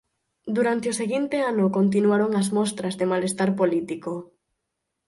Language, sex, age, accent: Galician, female, 19-29, Normativo (estándar)